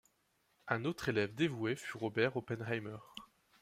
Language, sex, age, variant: French, male, 19-29, Français de métropole